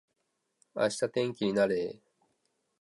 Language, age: Japanese, 30-39